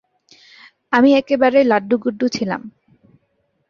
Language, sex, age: Bengali, female, 19-29